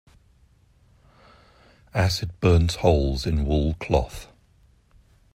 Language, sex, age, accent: English, male, 50-59, England English